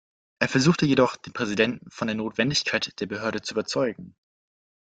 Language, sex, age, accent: German, male, 19-29, Deutschland Deutsch